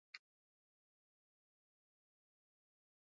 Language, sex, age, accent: Basque, female, 40-49, Mendebalekoa (Araba, Bizkaia, Gipuzkoako mendebaleko herri batzuk)